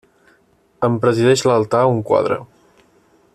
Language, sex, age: Catalan, male, 19-29